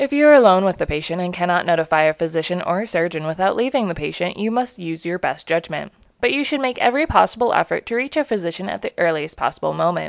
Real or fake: real